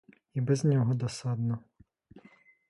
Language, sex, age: Ukrainian, male, 30-39